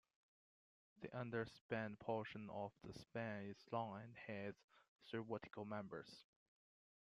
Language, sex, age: English, male, 30-39